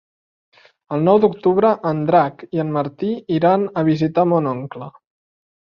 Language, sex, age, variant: Catalan, male, 30-39, Central